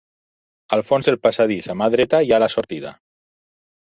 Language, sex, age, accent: Catalan, male, 40-49, valencià